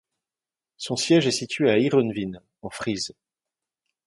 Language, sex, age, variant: French, male, 40-49, Français de métropole